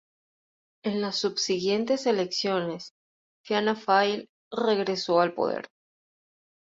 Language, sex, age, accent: Spanish, female, 30-39, Caribe: Cuba, Venezuela, Puerto Rico, República Dominicana, Panamá, Colombia caribeña, México caribeño, Costa del golfo de México